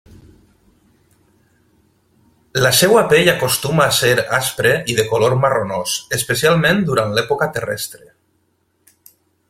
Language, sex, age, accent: Catalan, male, 40-49, valencià